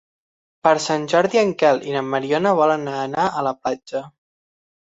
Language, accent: Catalan, valencià; apitxat